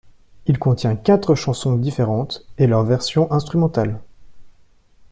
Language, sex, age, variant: French, male, 19-29, Français de métropole